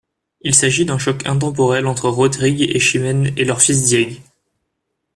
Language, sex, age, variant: French, male, 19-29, Français de métropole